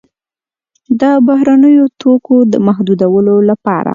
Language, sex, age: Pashto, female, 19-29